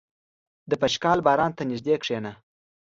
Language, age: Pashto, 19-29